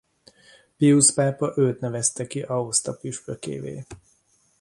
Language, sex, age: Hungarian, male, 50-59